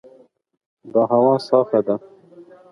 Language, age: Pashto, 30-39